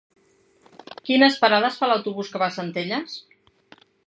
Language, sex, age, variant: Catalan, female, 50-59, Central